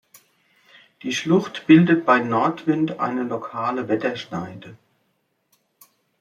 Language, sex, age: German, female, 60-69